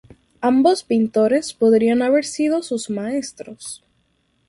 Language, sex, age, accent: Spanish, female, under 19, Caribe: Cuba, Venezuela, Puerto Rico, República Dominicana, Panamá, Colombia caribeña, México caribeño, Costa del golfo de México